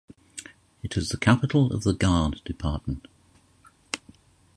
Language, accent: English, England English